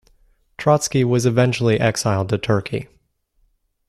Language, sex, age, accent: English, male, 19-29, United States English